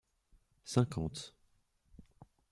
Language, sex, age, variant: French, male, 19-29, Français de métropole